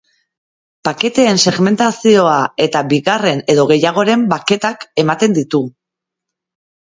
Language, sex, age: Basque, female, 40-49